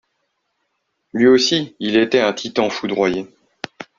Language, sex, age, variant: French, male, 30-39, Français de métropole